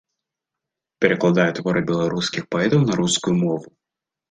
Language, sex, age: Belarusian, male, under 19